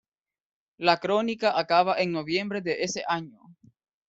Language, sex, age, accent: Spanish, male, 19-29, América central